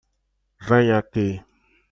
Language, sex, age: Portuguese, male, 30-39